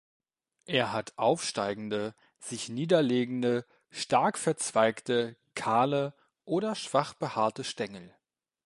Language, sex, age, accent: German, male, 19-29, Deutschland Deutsch